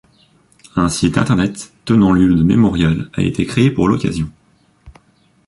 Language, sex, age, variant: French, male, under 19, Français de métropole